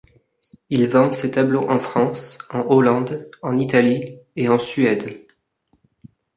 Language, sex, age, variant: French, male, 19-29, Français de métropole